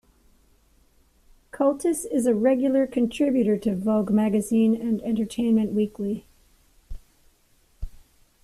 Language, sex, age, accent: English, female, 50-59, Canadian English